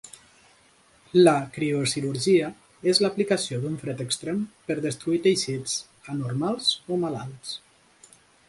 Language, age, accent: Catalan, 30-39, occidental